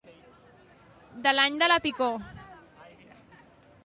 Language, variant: Catalan, Central